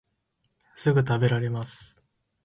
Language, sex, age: Japanese, male, 19-29